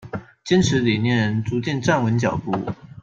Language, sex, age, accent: Chinese, male, 19-29, 出生地：高雄市